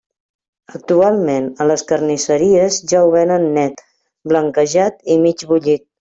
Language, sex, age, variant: Catalan, female, 60-69, Central